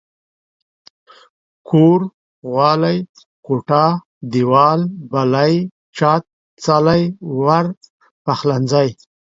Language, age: Pashto, 40-49